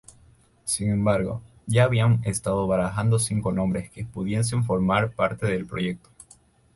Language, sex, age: Spanish, male, 19-29